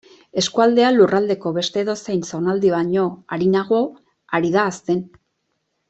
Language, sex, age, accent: Basque, female, 40-49, Erdialdekoa edo Nafarra (Gipuzkoa, Nafarroa)